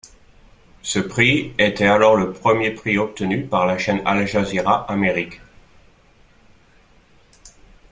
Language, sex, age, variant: French, male, 30-39, Français de métropole